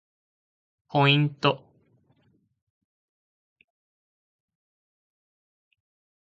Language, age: Japanese, 19-29